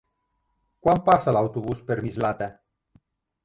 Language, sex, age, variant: Catalan, male, 30-39, Nord-Occidental